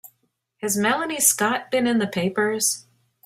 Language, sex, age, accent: English, male, 50-59, United States English